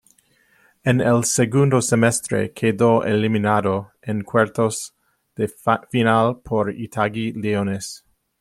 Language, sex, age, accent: Spanish, male, 30-39, México